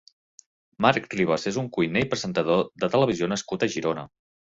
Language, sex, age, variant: Catalan, male, 30-39, Central